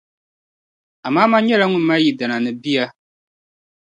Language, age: Dagbani, 19-29